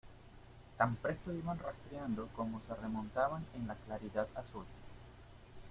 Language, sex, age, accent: Spanish, male, 30-39, Caribe: Cuba, Venezuela, Puerto Rico, República Dominicana, Panamá, Colombia caribeña, México caribeño, Costa del golfo de México